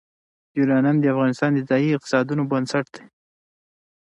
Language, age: Pashto, 19-29